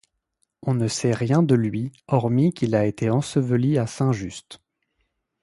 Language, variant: French, Français de métropole